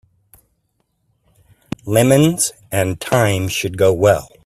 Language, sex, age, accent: English, male, 50-59, United States English